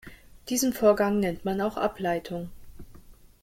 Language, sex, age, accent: German, female, 19-29, Deutschland Deutsch